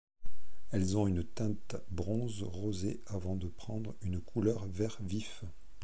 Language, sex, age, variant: French, male, 40-49, Français de métropole